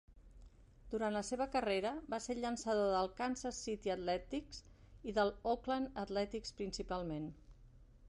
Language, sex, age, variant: Catalan, female, 50-59, Central